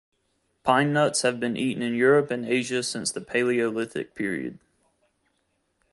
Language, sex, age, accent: English, male, 19-29, United States English